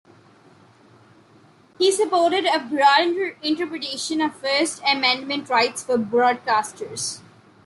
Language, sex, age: English, female, under 19